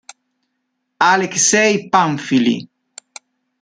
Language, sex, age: Italian, male, 30-39